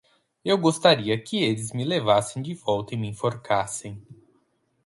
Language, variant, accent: Portuguese, Portuguese (Brasil), Paulista